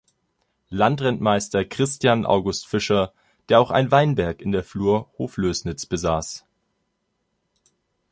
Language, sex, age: German, male, 19-29